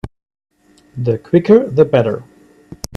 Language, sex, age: English, male, 30-39